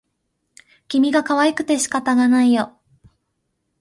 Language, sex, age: Japanese, female, 19-29